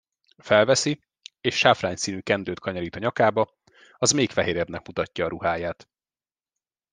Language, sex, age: Hungarian, male, 30-39